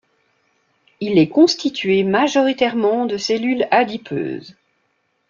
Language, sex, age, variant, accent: French, female, 50-59, Français d'Europe, Français de Suisse